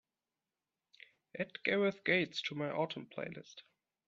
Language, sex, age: English, male, 19-29